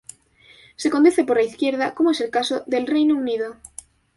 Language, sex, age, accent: Spanish, female, 19-29, España: Centro-Sur peninsular (Madrid, Toledo, Castilla-La Mancha)